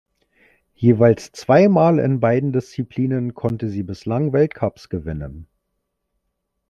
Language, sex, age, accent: German, male, 40-49, Deutschland Deutsch